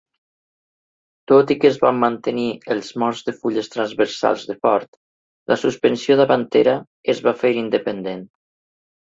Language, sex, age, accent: Catalan, male, 50-59, valencià